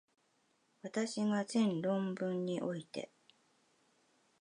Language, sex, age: Japanese, female, 50-59